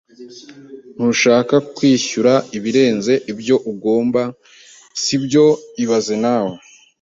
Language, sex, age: Kinyarwanda, male, 19-29